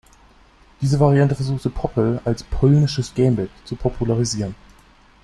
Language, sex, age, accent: German, male, under 19, Deutschland Deutsch